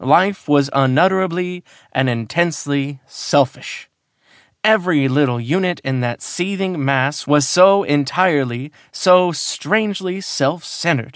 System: none